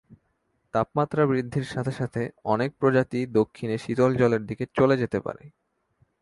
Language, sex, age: Bengali, male, 19-29